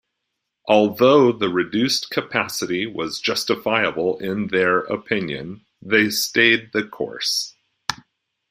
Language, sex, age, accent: English, male, 40-49, United States English